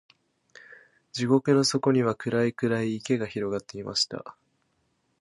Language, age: Japanese, 19-29